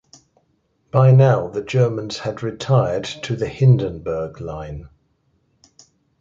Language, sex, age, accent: English, male, 70-79, England English